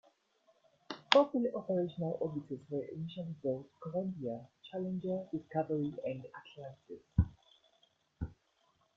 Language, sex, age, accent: English, male, 19-29, Southern African (South Africa, Zimbabwe, Namibia)